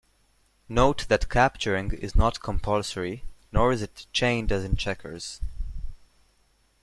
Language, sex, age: English, male, under 19